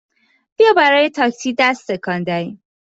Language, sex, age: Persian, female, 30-39